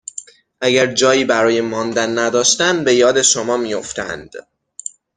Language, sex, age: Persian, male, 19-29